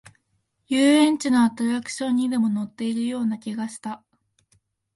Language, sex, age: Japanese, female, 19-29